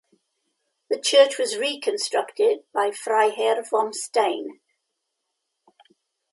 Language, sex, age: English, female, 70-79